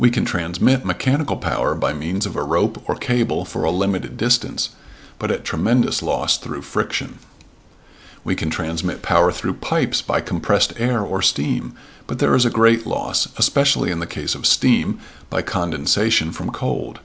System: none